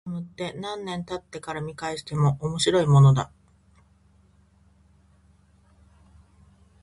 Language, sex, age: Japanese, female, 40-49